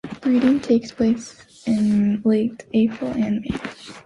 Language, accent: English, United States English